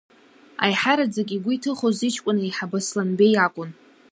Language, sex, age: Abkhazian, female, under 19